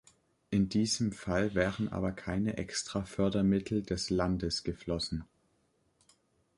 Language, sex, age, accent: German, male, under 19, Deutschland Deutsch